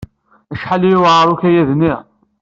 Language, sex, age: Kabyle, male, 19-29